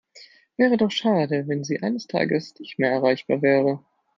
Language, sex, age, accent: German, male, 19-29, Deutschland Deutsch